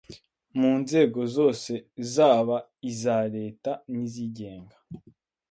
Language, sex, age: Kinyarwanda, male, 19-29